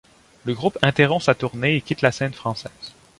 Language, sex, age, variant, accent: French, male, 19-29, Français d'Amérique du Nord, Français du Canada